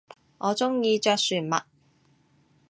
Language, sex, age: Cantonese, female, 19-29